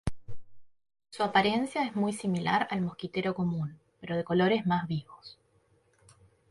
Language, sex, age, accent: Spanish, female, 30-39, Rioplatense: Argentina, Uruguay, este de Bolivia, Paraguay